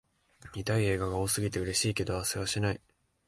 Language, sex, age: Japanese, male, 19-29